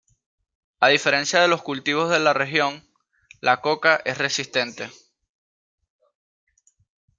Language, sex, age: Spanish, male, 19-29